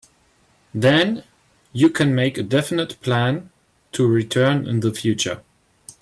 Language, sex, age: English, male, 30-39